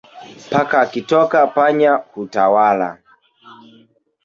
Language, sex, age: Swahili, male, 19-29